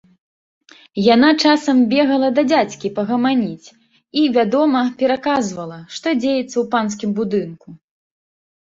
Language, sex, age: Belarusian, female, 30-39